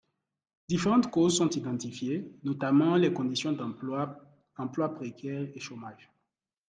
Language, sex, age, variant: French, male, 19-29, Français de métropole